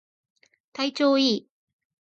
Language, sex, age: Japanese, female, 19-29